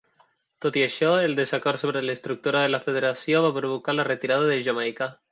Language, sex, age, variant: Catalan, male, 19-29, Central